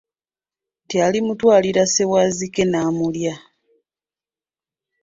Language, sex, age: Ganda, female, 30-39